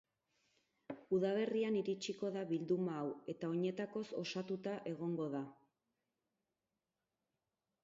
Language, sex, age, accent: Basque, female, 30-39, Erdialdekoa edo Nafarra (Gipuzkoa, Nafarroa)